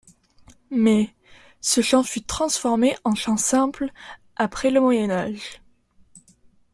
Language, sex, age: French, female, 19-29